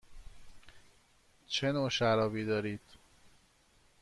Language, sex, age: Persian, male, 30-39